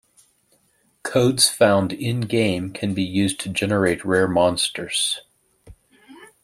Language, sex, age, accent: English, male, 40-49, United States English